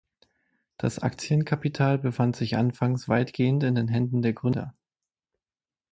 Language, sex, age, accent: German, male, 19-29, Deutschland Deutsch